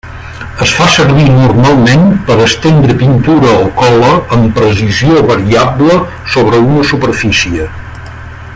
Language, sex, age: Catalan, male, 60-69